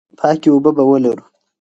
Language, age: Pashto, 19-29